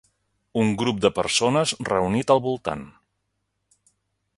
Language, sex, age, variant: Catalan, male, 50-59, Central